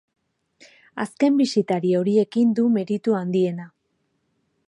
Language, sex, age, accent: Basque, female, 30-39, Erdialdekoa edo Nafarra (Gipuzkoa, Nafarroa)